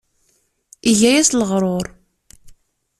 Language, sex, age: Kabyle, female, 30-39